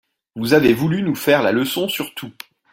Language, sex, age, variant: French, male, 30-39, Français de métropole